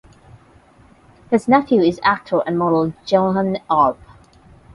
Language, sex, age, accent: English, female, 30-39, United States English; England English; India and South Asia (India, Pakistan, Sri Lanka)